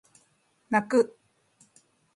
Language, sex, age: Japanese, female, 50-59